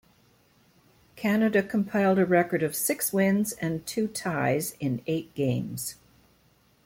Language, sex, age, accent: English, female, 60-69, Canadian English